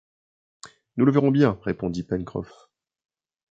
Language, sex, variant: French, male, Français de métropole